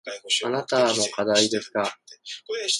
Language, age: Japanese, 40-49